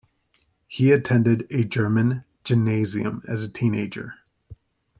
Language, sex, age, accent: English, male, 30-39, United States English